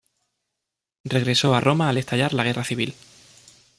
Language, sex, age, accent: Spanish, male, 19-29, España: Sur peninsular (Andalucia, Extremadura, Murcia)